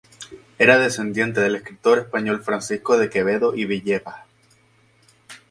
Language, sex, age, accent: Spanish, male, 19-29, España: Islas Canarias